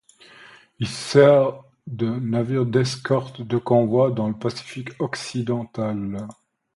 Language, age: French, 50-59